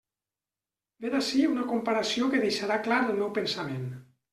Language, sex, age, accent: Catalan, male, 50-59, valencià